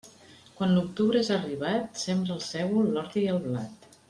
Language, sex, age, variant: Catalan, female, 50-59, Central